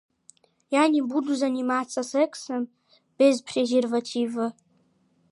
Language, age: Russian, under 19